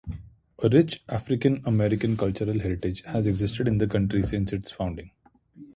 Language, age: English, 30-39